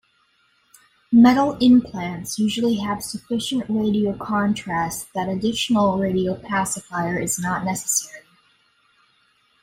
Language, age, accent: English, 19-29, United States English